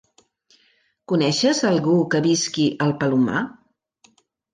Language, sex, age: Catalan, female, 60-69